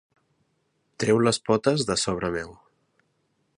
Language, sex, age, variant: Catalan, male, 19-29, Central